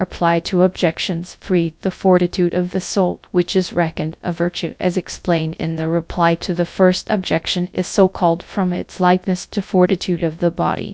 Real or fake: fake